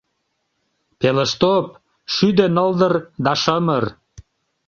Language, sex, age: Mari, male, 50-59